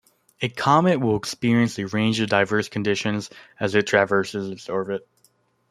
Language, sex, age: English, male, under 19